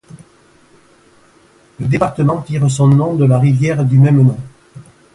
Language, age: French, 70-79